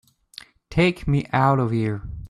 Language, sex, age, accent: English, male, 19-29, Canadian English